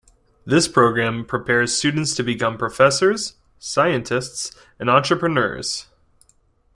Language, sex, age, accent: English, male, 19-29, United States English